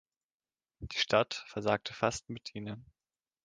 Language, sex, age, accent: German, male, 19-29, Deutschland Deutsch